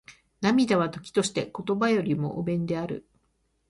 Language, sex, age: Japanese, female, 50-59